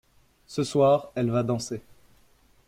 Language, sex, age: French, male, 19-29